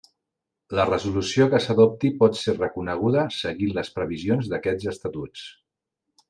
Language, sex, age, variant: Catalan, male, 40-49, Central